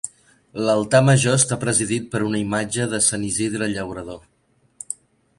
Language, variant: Catalan, Central